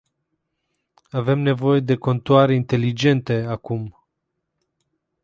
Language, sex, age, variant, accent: Romanian, male, 19-29, Romanian-Romania, Muntenesc